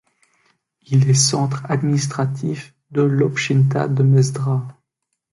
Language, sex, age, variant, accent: French, male, 19-29, Français d'Europe, Français de Belgique